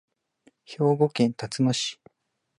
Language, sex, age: Japanese, male, 19-29